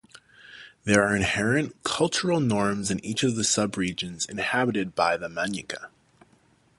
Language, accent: English, Canadian English